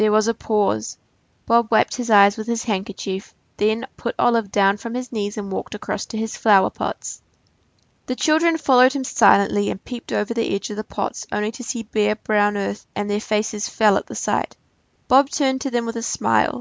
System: none